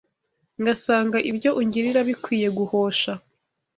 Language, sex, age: Kinyarwanda, female, 19-29